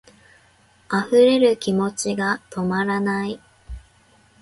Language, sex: Japanese, female